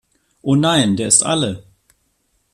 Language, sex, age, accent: German, male, 40-49, Deutschland Deutsch